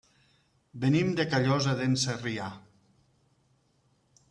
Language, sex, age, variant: Catalan, male, 40-49, Nord-Occidental